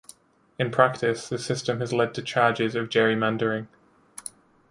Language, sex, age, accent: English, male, 19-29, England English